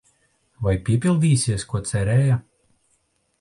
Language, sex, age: Latvian, male, 40-49